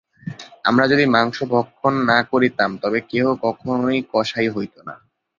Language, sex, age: Bengali, male, 19-29